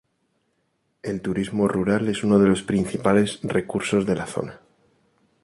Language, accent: Spanish, España: Centro-Sur peninsular (Madrid, Toledo, Castilla-La Mancha)